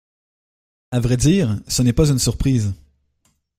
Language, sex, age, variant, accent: French, male, 19-29, Français d'Amérique du Nord, Français du Canada